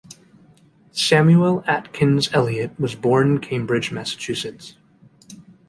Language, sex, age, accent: English, male, 19-29, United States English